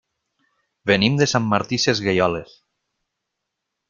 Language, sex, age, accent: Catalan, male, 40-49, valencià